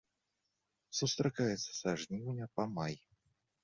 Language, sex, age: Belarusian, male, 30-39